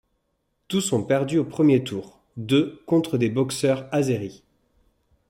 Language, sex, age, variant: French, male, 40-49, Français de métropole